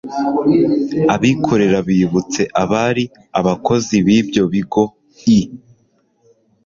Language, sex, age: Kinyarwanda, male, 19-29